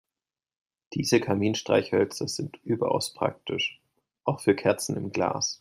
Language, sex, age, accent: German, male, 30-39, Deutschland Deutsch